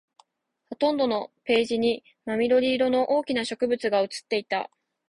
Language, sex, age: Japanese, female, 19-29